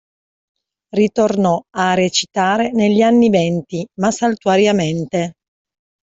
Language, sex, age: Italian, female, 30-39